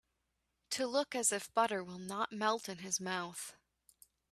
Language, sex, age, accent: English, female, 19-29, United States English